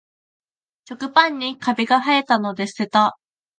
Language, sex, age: Japanese, female, under 19